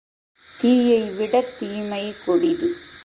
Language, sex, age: Tamil, female, 40-49